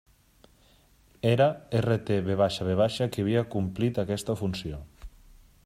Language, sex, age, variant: Catalan, male, 30-39, Central